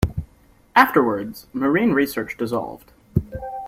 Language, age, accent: English, under 19, Canadian English